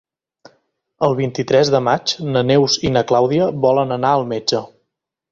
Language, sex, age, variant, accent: Catalan, male, 19-29, Central, central